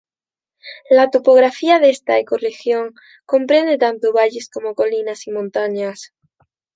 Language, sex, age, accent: Spanish, female, under 19, España: Sur peninsular (Andalucia, Extremadura, Murcia)